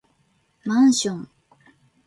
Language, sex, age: Japanese, female, 19-29